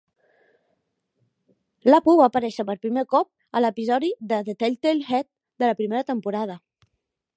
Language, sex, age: Catalan, female, 30-39